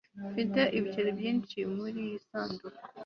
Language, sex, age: Kinyarwanda, female, 19-29